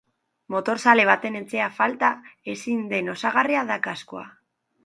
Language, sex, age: Basque, female, 19-29